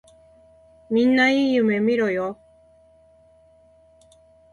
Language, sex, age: Japanese, female, 40-49